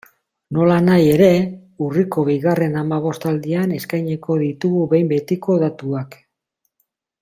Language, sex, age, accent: Basque, male, 50-59, Mendebalekoa (Araba, Bizkaia, Gipuzkoako mendebaleko herri batzuk)